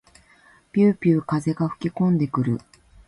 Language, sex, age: Japanese, female, 50-59